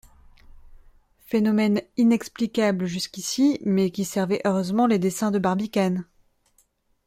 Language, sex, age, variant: French, female, 30-39, Français de métropole